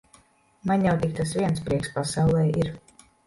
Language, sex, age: Latvian, female, 50-59